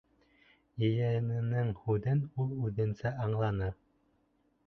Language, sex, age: Bashkir, male, 19-29